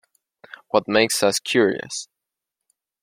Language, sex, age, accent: Spanish, male, 19-29, Rioplatense: Argentina, Uruguay, este de Bolivia, Paraguay